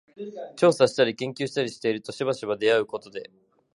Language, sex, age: Japanese, male, 19-29